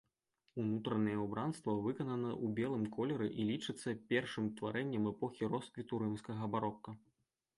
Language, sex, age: Belarusian, male, 19-29